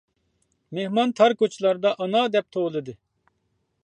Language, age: Uyghur, 40-49